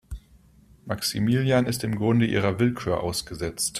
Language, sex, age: German, male, 40-49